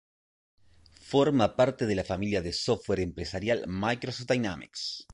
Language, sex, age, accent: Spanish, male, 40-49, Rioplatense: Argentina, Uruguay, este de Bolivia, Paraguay